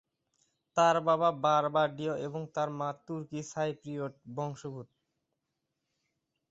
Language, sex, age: Bengali, male, 19-29